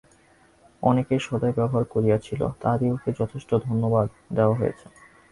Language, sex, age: Bengali, male, 19-29